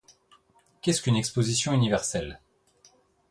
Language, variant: French, Français de métropole